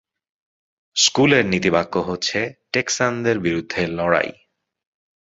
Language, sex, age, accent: Bengali, male, 30-39, চলিত